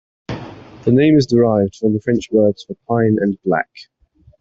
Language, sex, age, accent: English, male, 19-29, England English